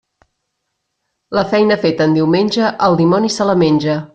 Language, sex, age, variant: Catalan, female, 30-39, Central